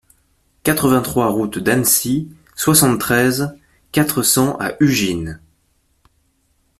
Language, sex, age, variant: French, male, 19-29, Français de métropole